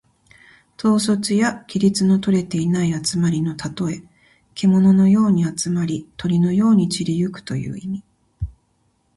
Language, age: Japanese, 30-39